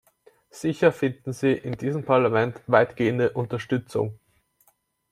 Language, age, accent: German, 19-29, Österreichisches Deutsch